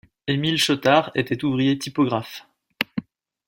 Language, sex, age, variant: French, male, 30-39, Français de métropole